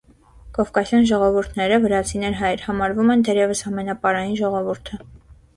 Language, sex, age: Armenian, female, 19-29